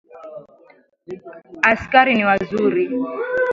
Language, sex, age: Swahili, female, 19-29